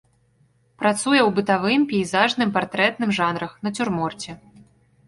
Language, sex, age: Belarusian, female, 19-29